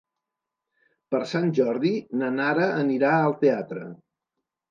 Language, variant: Catalan, Septentrional